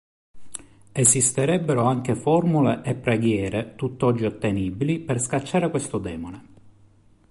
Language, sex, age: Italian, male, 30-39